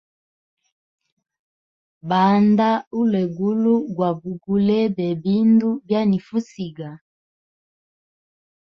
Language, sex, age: Hemba, female, 30-39